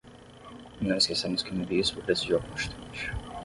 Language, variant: Portuguese, Portuguese (Brasil)